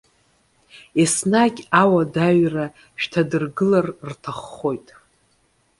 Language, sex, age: Abkhazian, female, 40-49